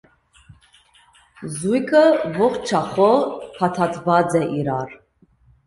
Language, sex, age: Armenian, female, 30-39